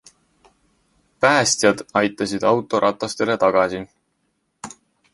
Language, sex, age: Estonian, male, 19-29